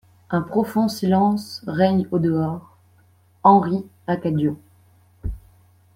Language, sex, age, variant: French, female, 19-29, Français de métropole